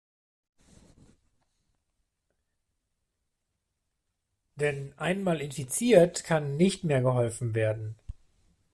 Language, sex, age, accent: German, male, 40-49, Deutschland Deutsch